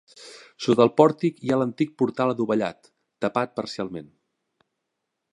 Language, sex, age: Catalan, male, 30-39